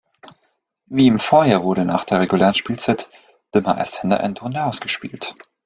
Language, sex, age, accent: German, male, 19-29, Österreichisches Deutsch